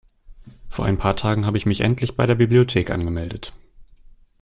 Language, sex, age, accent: German, male, 19-29, Deutschland Deutsch